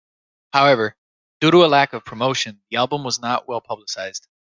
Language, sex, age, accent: English, male, 19-29, United States English